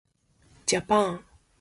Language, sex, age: English, female, 30-39